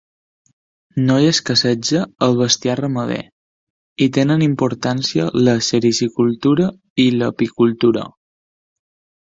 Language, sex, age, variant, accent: Catalan, male, 19-29, Balear, mallorquí; Palma